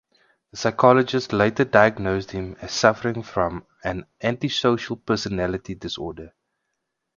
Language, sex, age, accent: English, male, 30-39, Southern African (South Africa, Zimbabwe, Namibia)